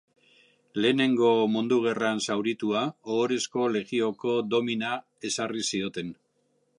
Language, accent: Basque, Mendebalekoa (Araba, Bizkaia, Gipuzkoako mendebaleko herri batzuk)